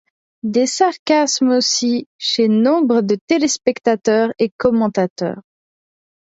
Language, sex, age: French, female, 19-29